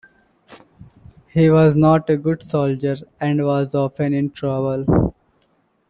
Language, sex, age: English, male, 19-29